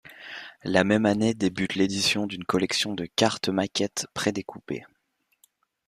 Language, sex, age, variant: French, male, under 19, Français de métropole